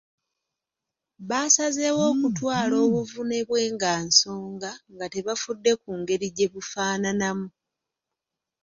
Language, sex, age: Ganda, female, 50-59